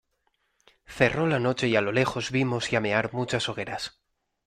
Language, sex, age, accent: Spanish, male, 19-29, España: Centro-Sur peninsular (Madrid, Toledo, Castilla-La Mancha)